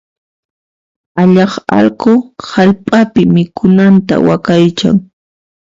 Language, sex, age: Puno Quechua, female, 19-29